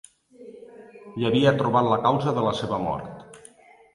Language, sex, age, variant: Catalan, male, 40-49, Nord-Occidental